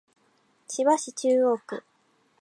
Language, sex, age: Japanese, female, 19-29